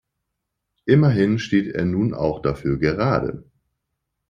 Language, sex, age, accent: German, male, 40-49, Deutschland Deutsch